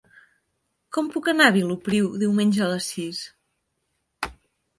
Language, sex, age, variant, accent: Catalan, female, 30-39, Central, Girona